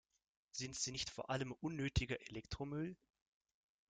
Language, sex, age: German, male, 19-29